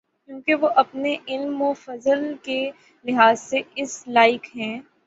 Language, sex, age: Urdu, female, 19-29